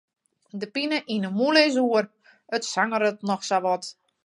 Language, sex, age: Western Frisian, female, 40-49